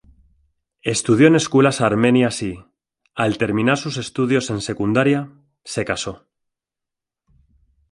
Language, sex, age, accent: Spanish, male, 40-49, España: Centro-Sur peninsular (Madrid, Toledo, Castilla-La Mancha)